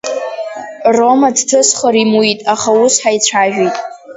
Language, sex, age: Abkhazian, female, under 19